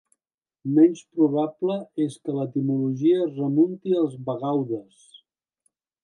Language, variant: Catalan, Central